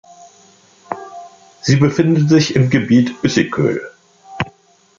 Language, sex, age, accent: German, male, 60-69, Deutschland Deutsch